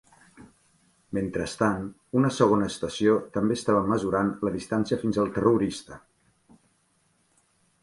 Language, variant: Catalan, Central